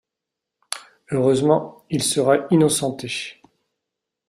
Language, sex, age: French, male, 40-49